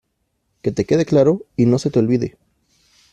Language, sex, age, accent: Spanish, male, 30-39, México